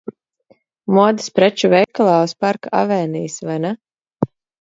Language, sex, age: Latvian, female, 30-39